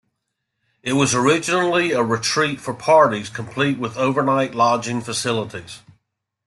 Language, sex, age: English, male, 50-59